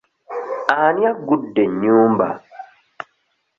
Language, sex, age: Ganda, male, 30-39